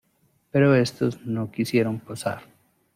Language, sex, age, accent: Spanish, male, 40-49, Andino-Pacífico: Colombia, Perú, Ecuador, oeste de Bolivia y Venezuela andina